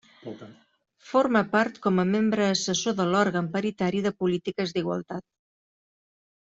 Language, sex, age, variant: Catalan, female, 40-49, Central